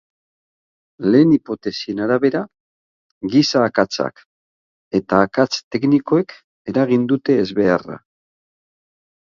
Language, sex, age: Basque, male, 60-69